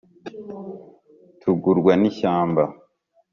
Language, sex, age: Kinyarwanda, female, 19-29